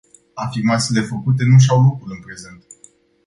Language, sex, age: Romanian, male, 19-29